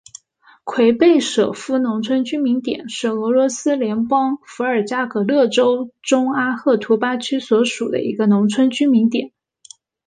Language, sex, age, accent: Chinese, female, 19-29, 出生地：浙江省